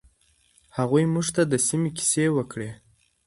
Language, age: Pashto, under 19